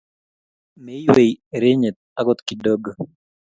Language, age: Kalenjin, 19-29